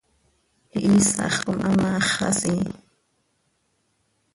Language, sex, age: Seri, female, 30-39